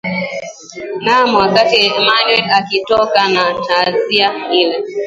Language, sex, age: Swahili, female, 19-29